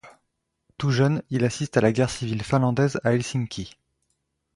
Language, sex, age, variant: French, male, 19-29, Français de métropole